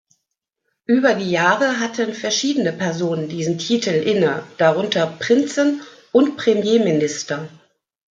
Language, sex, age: German, female, 50-59